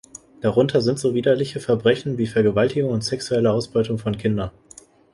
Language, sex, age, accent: German, male, 19-29, Deutschland Deutsch